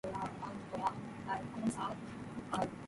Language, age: English, 30-39